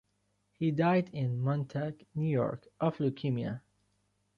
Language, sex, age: English, male, 19-29